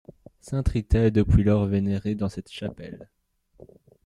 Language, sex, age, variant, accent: French, male, under 19, Français d'Europe, Français de Belgique